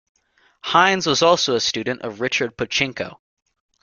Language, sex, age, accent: English, male, under 19, United States English